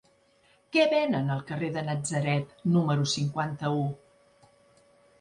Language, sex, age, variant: Catalan, female, 50-59, Central